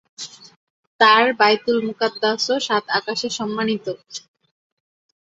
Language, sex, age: Bengali, female, 19-29